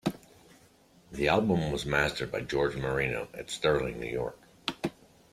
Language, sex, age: English, male, 50-59